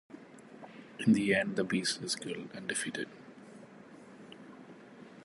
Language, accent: English, India and South Asia (India, Pakistan, Sri Lanka)